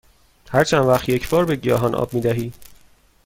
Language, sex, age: Persian, male, 30-39